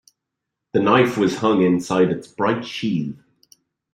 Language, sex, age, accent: English, male, 40-49, Irish English